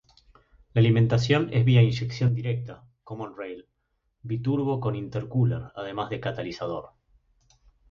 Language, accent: Spanish, Rioplatense: Argentina, Uruguay, este de Bolivia, Paraguay